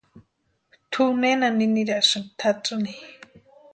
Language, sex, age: Western Highland Purepecha, female, 19-29